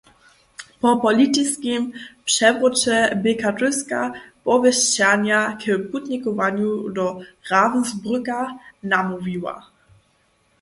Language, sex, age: Upper Sorbian, female, under 19